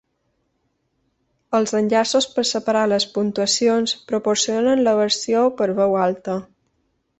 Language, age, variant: Catalan, 30-39, Balear